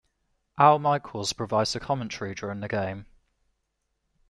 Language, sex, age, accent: English, male, 19-29, England English